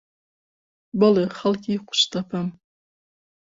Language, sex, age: Central Kurdish, female, 50-59